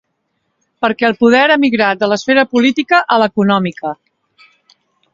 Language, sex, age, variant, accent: Catalan, female, 40-49, Central, central; Oriental